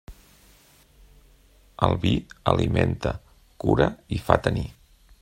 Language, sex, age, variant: Catalan, male, 40-49, Central